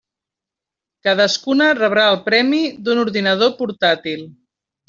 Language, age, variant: Catalan, 40-49, Central